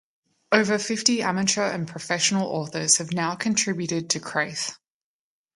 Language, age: English, 30-39